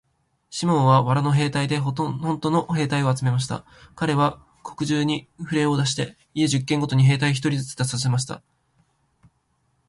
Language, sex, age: Japanese, male, 19-29